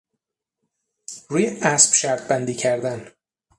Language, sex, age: Persian, male, 30-39